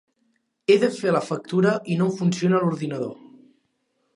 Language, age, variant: Catalan, under 19, Central